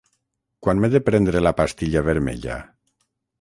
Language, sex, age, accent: Catalan, male, 40-49, valencià